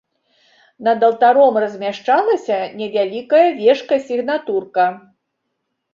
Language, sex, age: Belarusian, female, 60-69